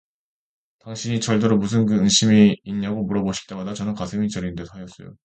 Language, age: Korean, 30-39